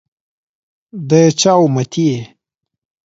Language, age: Pashto, 19-29